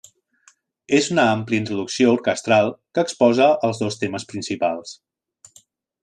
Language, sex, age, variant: Catalan, male, 30-39, Central